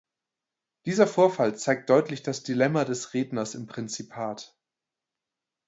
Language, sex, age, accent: German, male, 19-29, Deutschland Deutsch